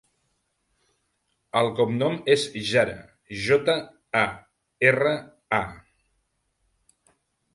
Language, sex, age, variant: Catalan, male, 50-59, Central